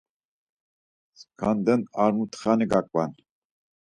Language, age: Laz, 60-69